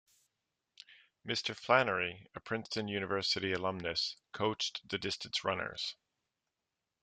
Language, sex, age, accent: English, male, 40-49, Canadian English